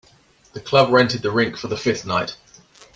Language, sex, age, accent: English, male, 40-49, England English